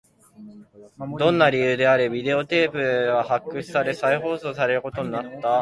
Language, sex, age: Japanese, male, 19-29